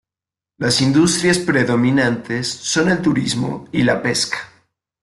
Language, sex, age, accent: Spanish, male, 19-29, México